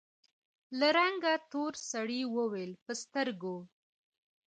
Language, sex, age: Pashto, female, 30-39